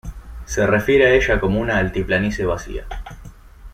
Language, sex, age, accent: Spanish, male, 19-29, Rioplatense: Argentina, Uruguay, este de Bolivia, Paraguay